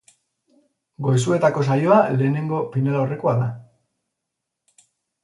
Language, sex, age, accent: Basque, male, 40-49, Mendebalekoa (Araba, Bizkaia, Gipuzkoako mendebaleko herri batzuk)